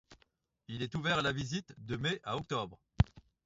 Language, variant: French, Français de métropole